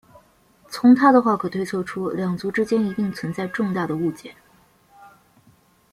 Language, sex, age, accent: Chinese, female, 19-29, 出生地：黑龙江省